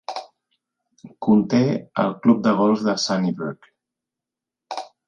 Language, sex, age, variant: Catalan, male, 40-49, Central